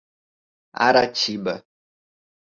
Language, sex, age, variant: Portuguese, male, under 19, Portuguese (Brasil)